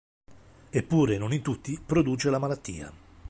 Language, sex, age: Italian, male, 50-59